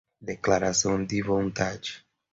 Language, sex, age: Portuguese, male, 30-39